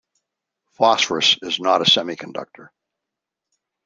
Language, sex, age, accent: English, male, 70-79, United States English